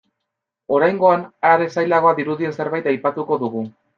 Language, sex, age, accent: Basque, male, 19-29, Mendebalekoa (Araba, Bizkaia, Gipuzkoako mendebaleko herri batzuk)